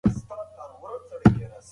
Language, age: Pashto, 30-39